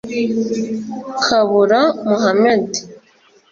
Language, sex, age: Kinyarwanda, female, 40-49